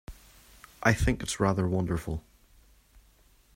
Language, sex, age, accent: English, male, 30-39, Irish English